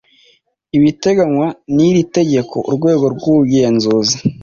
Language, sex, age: Kinyarwanda, male, 19-29